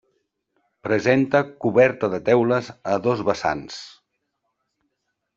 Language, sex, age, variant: Catalan, male, 50-59, Central